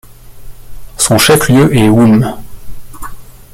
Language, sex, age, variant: French, male, 30-39, Français de métropole